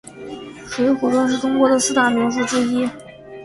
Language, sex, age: Chinese, female, 19-29